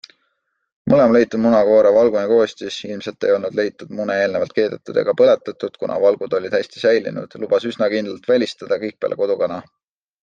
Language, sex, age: Estonian, male, 19-29